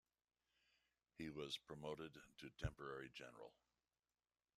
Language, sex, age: English, male, 60-69